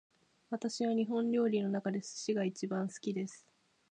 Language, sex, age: Japanese, female, 19-29